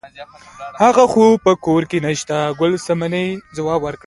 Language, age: Pashto, under 19